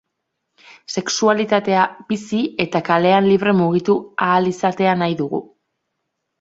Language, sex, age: Basque, female, 19-29